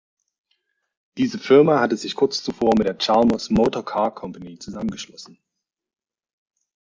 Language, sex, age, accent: German, male, 30-39, Deutschland Deutsch